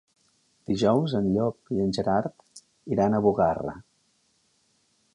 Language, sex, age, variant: Catalan, male, 50-59, Central